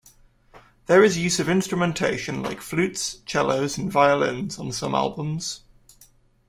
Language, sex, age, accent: English, male, 19-29, England English